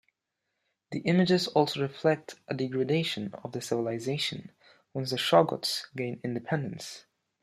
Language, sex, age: English, male, under 19